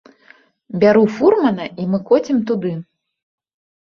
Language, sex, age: Belarusian, female, 30-39